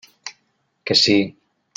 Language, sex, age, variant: Catalan, male, 19-29, Nord-Occidental